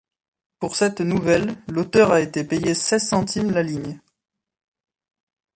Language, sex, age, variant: French, male, 19-29, Français de métropole